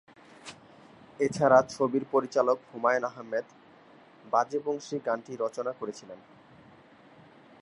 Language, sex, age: Bengali, male, 19-29